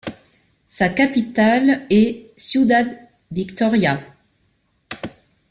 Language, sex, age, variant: French, female, 50-59, Français de métropole